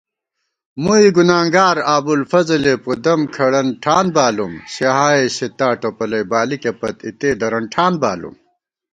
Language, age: Gawar-Bati, 30-39